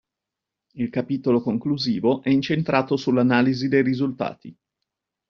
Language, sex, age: Italian, male, 50-59